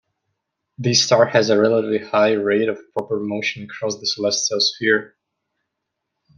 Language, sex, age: English, male, 19-29